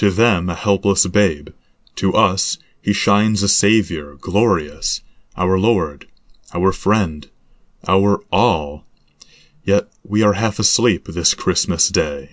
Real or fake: real